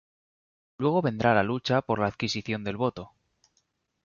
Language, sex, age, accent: Spanish, male, 30-39, España: Norte peninsular (Asturias, Castilla y León, Cantabria, País Vasco, Navarra, Aragón, La Rioja, Guadalajara, Cuenca)